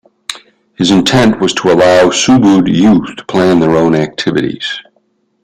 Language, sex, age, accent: English, male, 60-69, United States English